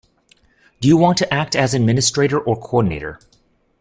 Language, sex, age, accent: English, male, 40-49, United States English